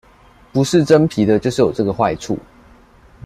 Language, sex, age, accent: Chinese, male, under 19, 出生地：臺中市